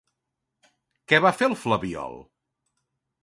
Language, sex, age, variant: Catalan, male, 50-59, Central